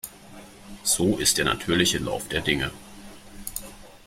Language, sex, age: German, male, 30-39